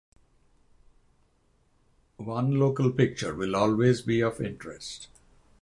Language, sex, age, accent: English, male, 50-59, United States English; England English